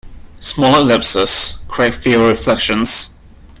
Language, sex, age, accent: English, male, 19-29, Singaporean English